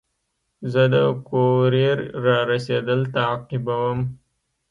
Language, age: Pashto, 19-29